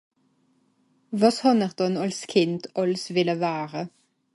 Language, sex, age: Swiss German, female, 19-29